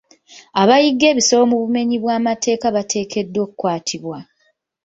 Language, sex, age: Ganda, female, 19-29